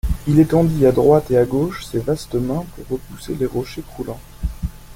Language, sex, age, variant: French, male, 19-29, Français de métropole